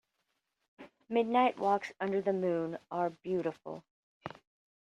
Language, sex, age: English, female, 40-49